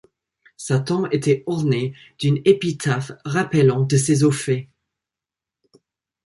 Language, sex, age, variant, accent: French, male, 19-29, Français d'Europe, Français du Royaume-Uni